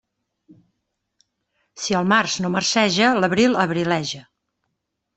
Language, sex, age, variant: Catalan, female, 40-49, Central